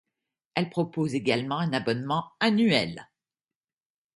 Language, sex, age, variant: French, female, 70-79, Français de métropole